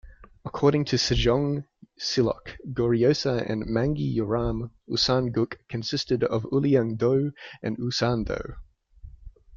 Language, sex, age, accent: English, male, 19-29, Australian English